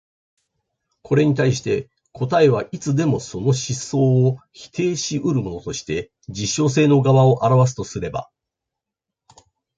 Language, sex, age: Japanese, male, 50-59